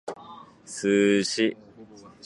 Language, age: Japanese, 19-29